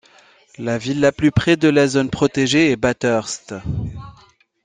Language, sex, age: French, male, 30-39